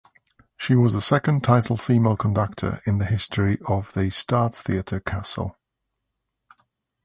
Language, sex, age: English, male, 50-59